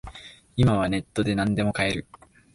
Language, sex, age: Japanese, male, 19-29